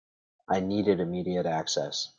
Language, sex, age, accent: English, male, 40-49, United States English